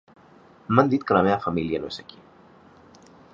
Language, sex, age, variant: Catalan, male, 19-29, Central